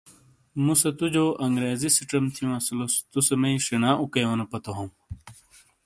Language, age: Shina, 30-39